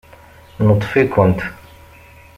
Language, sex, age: Kabyle, male, 40-49